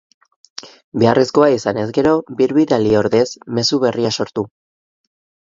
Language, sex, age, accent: Basque, male, 19-29, Mendebalekoa (Araba, Bizkaia, Gipuzkoako mendebaleko herri batzuk)